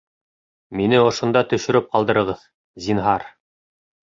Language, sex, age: Bashkir, male, 30-39